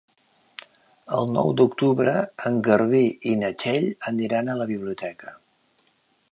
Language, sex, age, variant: Catalan, male, 50-59, Central